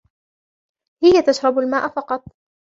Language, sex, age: Arabic, female, 19-29